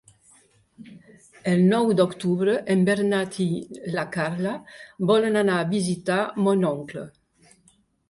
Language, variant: Catalan, Septentrional